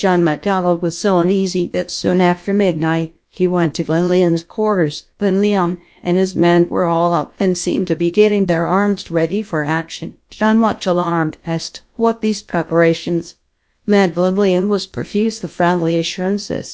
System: TTS, GlowTTS